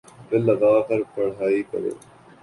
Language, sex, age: Urdu, male, 19-29